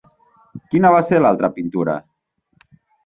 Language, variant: Catalan, Nord-Occidental